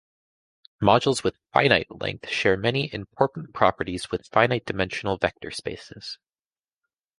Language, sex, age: English, female, 19-29